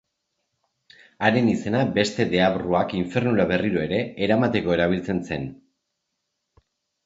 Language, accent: Basque, Erdialdekoa edo Nafarra (Gipuzkoa, Nafarroa)